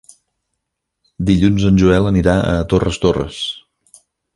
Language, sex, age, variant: Catalan, male, 50-59, Central